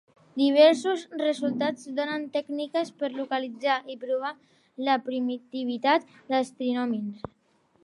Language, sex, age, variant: Catalan, female, 30-39, Central